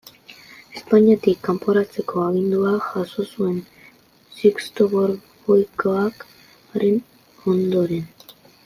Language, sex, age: Basque, male, under 19